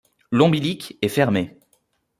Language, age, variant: French, 19-29, Français de métropole